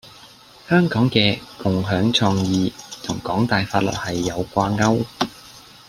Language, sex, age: Cantonese, male, 19-29